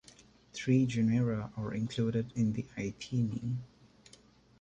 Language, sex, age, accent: English, male, 19-29, India and South Asia (India, Pakistan, Sri Lanka)